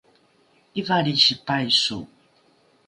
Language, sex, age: Rukai, female, 40-49